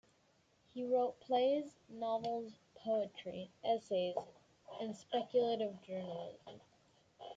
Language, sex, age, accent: English, male, under 19, United States English